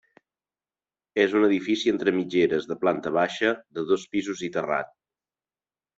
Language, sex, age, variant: Catalan, male, 40-49, Central